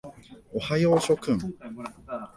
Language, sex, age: Japanese, male, 19-29